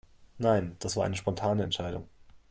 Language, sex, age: German, male, 30-39